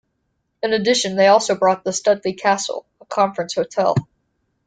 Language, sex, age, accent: English, female, under 19, United States English